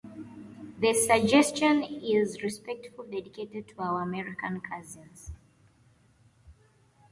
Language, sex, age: English, female, 19-29